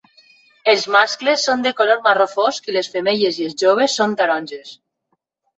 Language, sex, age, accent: Catalan, female, 30-39, valencià